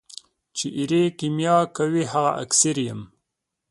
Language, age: Pashto, 19-29